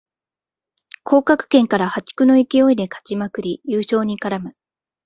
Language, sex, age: Japanese, female, 19-29